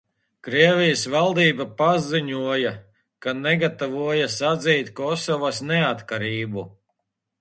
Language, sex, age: Latvian, male, 40-49